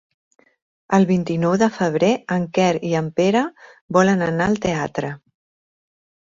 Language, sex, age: Catalan, female, 40-49